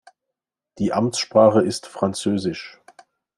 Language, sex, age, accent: German, male, 40-49, Deutschland Deutsch